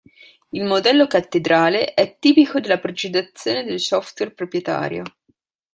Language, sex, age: Italian, female, 19-29